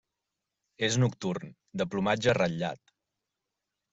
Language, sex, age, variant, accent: Catalan, male, 30-39, Central, central